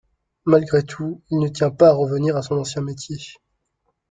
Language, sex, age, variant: French, male, 19-29, Français de métropole